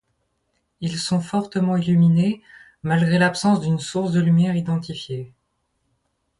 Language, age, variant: French, 30-39, Français de métropole